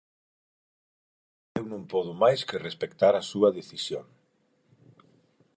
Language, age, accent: Galician, 40-49, Normativo (estándar); Neofalante